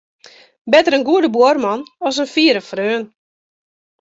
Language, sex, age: Western Frisian, female, 40-49